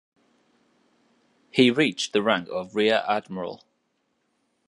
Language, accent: English, England English